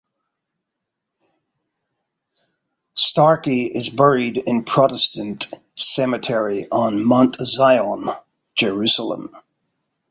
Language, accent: English, Irish English